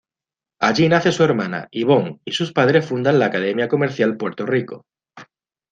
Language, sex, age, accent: Spanish, male, 40-49, España: Sur peninsular (Andalucia, Extremadura, Murcia)